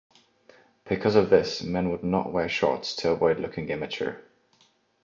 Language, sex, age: English, male, 19-29